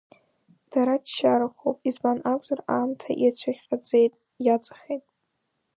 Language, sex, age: Abkhazian, female, under 19